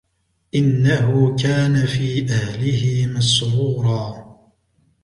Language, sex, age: Arabic, male, 19-29